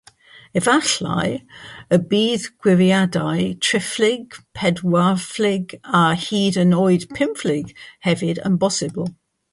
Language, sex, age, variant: Welsh, female, 60-69, South-Western Welsh